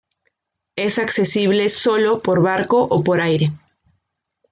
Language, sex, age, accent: Spanish, female, 19-29, Andino-Pacífico: Colombia, Perú, Ecuador, oeste de Bolivia y Venezuela andina